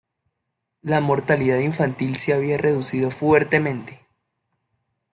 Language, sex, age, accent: Spanish, male, 19-29, Andino-Pacífico: Colombia, Perú, Ecuador, oeste de Bolivia y Venezuela andina